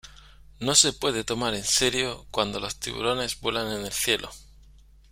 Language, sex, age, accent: Spanish, male, 40-49, España: Sur peninsular (Andalucia, Extremadura, Murcia)